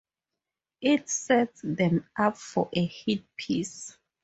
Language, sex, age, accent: English, female, 30-39, Southern African (South Africa, Zimbabwe, Namibia)